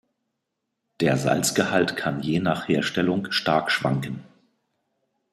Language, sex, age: German, male, 50-59